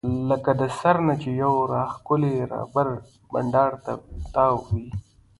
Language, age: Pashto, 19-29